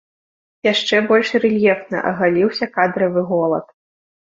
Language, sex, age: Belarusian, female, under 19